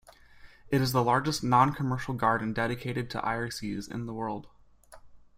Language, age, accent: English, 19-29, United States English